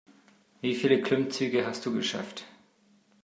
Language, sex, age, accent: German, male, 30-39, Deutschland Deutsch